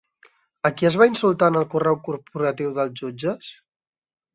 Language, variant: Catalan, Central